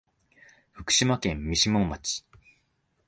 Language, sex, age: Japanese, male, 19-29